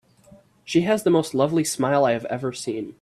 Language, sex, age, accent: English, female, under 19, United States English